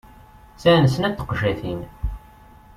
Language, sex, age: Kabyle, male, 19-29